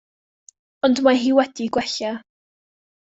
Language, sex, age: Welsh, female, under 19